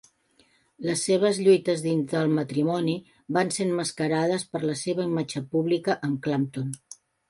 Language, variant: Catalan, Central